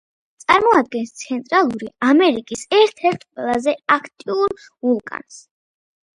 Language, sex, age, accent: Georgian, female, 40-49, ჩვეულებრივი